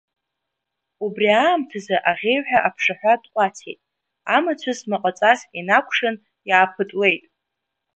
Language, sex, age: Abkhazian, female, under 19